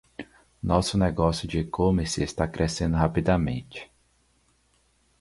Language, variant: Portuguese, Portuguese (Brasil)